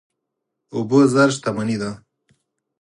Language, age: Pashto, 30-39